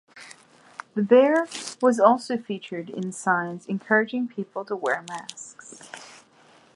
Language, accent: English, United States English